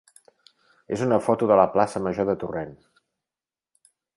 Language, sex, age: Catalan, male, 40-49